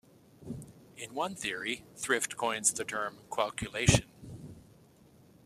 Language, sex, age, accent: English, male, 60-69, United States English